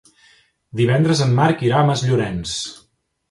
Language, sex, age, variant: Catalan, male, 40-49, Central